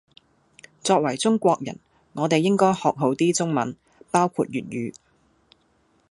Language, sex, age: Cantonese, female, 40-49